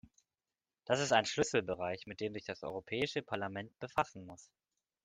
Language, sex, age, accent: German, male, 19-29, Deutschland Deutsch